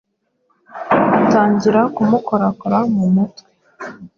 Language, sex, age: Kinyarwanda, female, 19-29